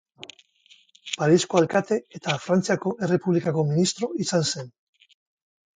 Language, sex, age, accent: Basque, male, 50-59, Mendebalekoa (Araba, Bizkaia, Gipuzkoako mendebaleko herri batzuk)